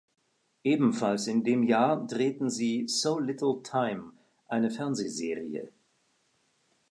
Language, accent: German, Schweizerdeutsch